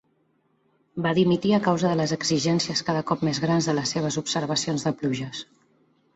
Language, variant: Catalan, Central